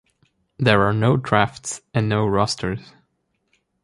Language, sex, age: English, male, 19-29